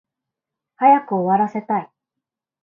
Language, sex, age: Japanese, female, 19-29